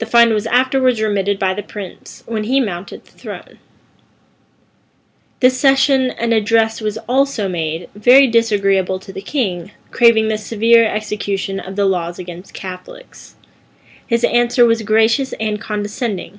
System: none